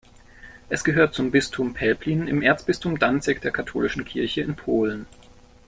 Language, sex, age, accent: German, male, 19-29, Deutschland Deutsch